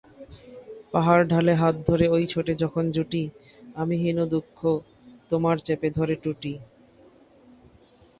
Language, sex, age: Bengali, male, 19-29